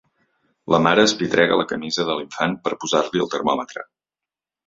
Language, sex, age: Catalan, male, 40-49